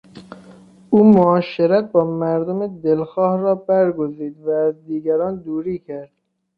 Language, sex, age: Persian, male, 19-29